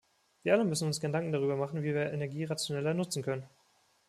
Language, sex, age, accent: German, male, 19-29, Deutschland Deutsch